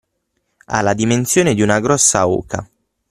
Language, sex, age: Italian, male, 19-29